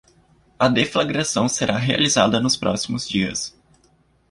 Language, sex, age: Portuguese, male, 19-29